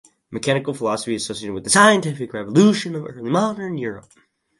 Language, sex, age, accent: English, male, under 19, United States English